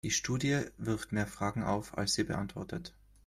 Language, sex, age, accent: German, male, 30-39, Österreichisches Deutsch